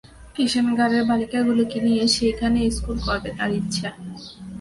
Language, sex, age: Bengali, female, 19-29